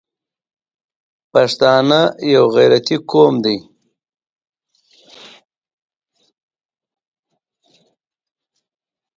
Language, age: Pashto, 40-49